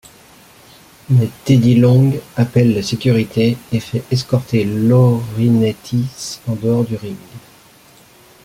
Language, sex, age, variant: French, male, 40-49, Français de métropole